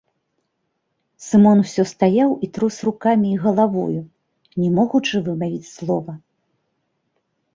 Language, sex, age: Belarusian, female, 40-49